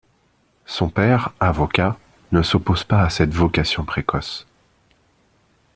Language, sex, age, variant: French, male, 30-39, Français de métropole